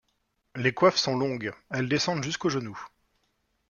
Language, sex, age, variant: French, male, 30-39, Français de métropole